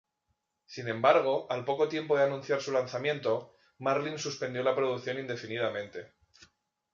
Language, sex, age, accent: Spanish, male, 30-39, España: Norte peninsular (Asturias, Castilla y León, Cantabria, País Vasco, Navarra, Aragón, La Rioja, Guadalajara, Cuenca)